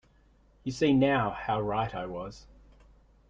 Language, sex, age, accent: English, male, 40-49, Australian English